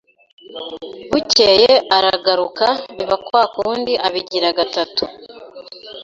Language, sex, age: Kinyarwanda, female, 19-29